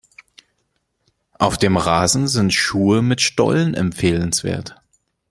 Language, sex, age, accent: German, male, 19-29, Deutschland Deutsch